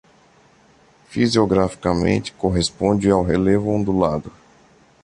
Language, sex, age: Portuguese, male, 30-39